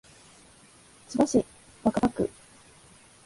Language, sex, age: Japanese, female, 19-29